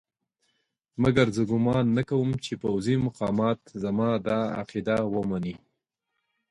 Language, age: Pashto, 40-49